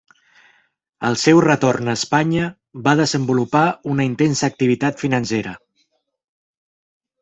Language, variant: Catalan, Central